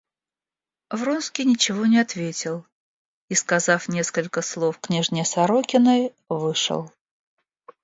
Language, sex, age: Russian, female, 50-59